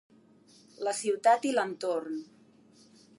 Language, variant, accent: Catalan, Central, central